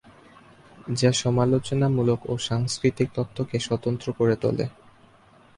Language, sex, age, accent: Bengali, male, under 19, Native